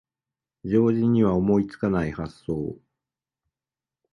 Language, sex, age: Japanese, male, 40-49